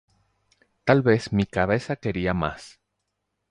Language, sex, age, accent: Spanish, male, 40-49, Caribe: Cuba, Venezuela, Puerto Rico, República Dominicana, Panamá, Colombia caribeña, México caribeño, Costa del golfo de México